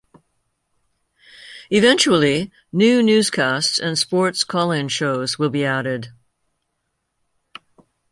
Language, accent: English, United States English